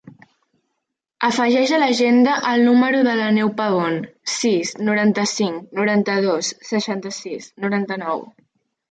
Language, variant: Catalan, Central